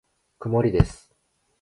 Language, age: Japanese, 19-29